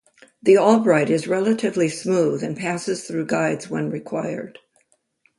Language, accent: English, United States English